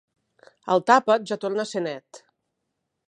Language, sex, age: Catalan, female, 40-49